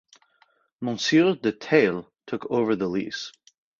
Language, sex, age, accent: English, male, 30-39, United States English